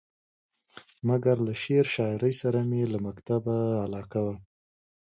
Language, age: Pashto, 19-29